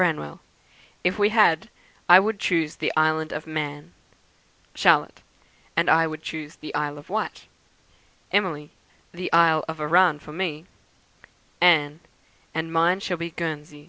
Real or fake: real